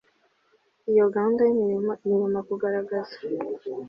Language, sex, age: Kinyarwanda, female, 19-29